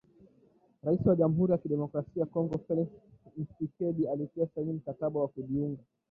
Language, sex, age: Swahili, male, 19-29